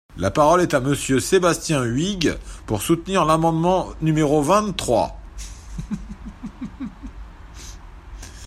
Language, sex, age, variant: French, male, 40-49, Français de métropole